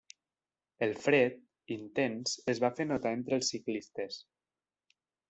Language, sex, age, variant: Catalan, male, under 19, Septentrional